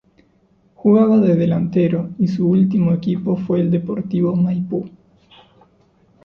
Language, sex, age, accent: Spanish, male, 30-39, Rioplatense: Argentina, Uruguay, este de Bolivia, Paraguay